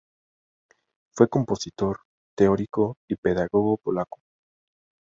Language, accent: Spanish, México